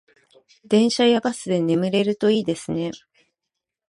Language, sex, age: Japanese, female, 50-59